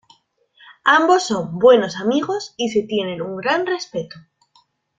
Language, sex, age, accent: Spanish, female, 19-29, España: Norte peninsular (Asturias, Castilla y León, Cantabria, País Vasco, Navarra, Aragón, La Rioja, Guadalajara, Cuenca)